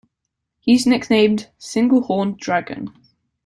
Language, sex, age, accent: English, male, under 19, England English